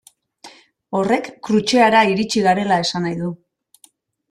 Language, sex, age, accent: Basque, female, 40-49, Mendebalekoa (Araba, Bizkaia, Gipuzkoako mendebaleko herri batzuk)